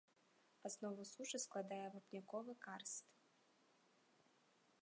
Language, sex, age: Belarusian, female, 19-29